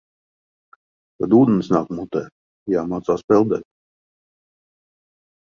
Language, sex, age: Latvian, male, 40-49